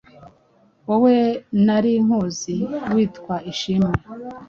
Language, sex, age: Kinyarwanda, female, 40-49